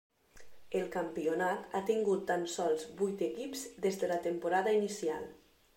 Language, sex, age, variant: Catalan, female, 19-29, Nord-Occidental